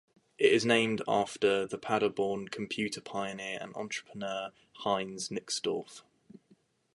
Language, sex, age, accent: English, male, 19-29, England English